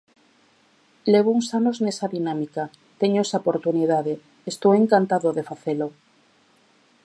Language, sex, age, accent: Galician, female, 40-49, Atlántico (seseo e gheada)